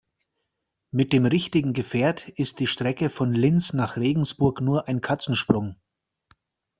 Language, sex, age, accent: German, male, 40-49, Deutschland Deutsch